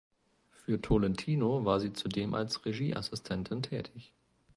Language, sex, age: German, male, 19-29